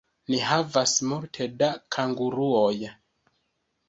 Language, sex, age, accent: Esperanto, male, 30-39, Internacia